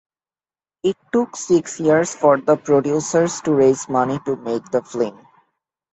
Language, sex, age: English, male, 19-29